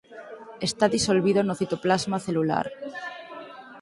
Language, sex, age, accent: Galician, female, 19-29, Normativo (estándar)